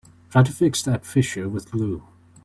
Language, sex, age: English, male, 19-29